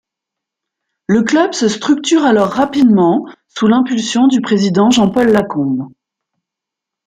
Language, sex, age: French, female, 40-49